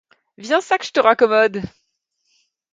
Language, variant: French, Français de métropole